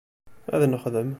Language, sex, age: Kabyle, male, 30-39